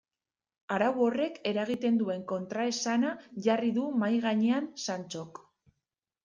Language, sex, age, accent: Basque, female, 19-29, Erdialdekoa edo Nafarra (Gipuzkoa, Nafarroa)